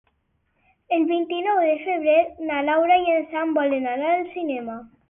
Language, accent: Catalan, valencià